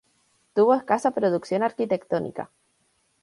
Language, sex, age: Spanish, female, 19-29